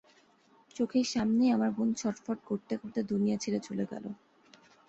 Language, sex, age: Bengali, female, 19-29